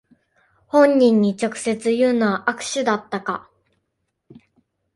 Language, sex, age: Japanese, female, 30-39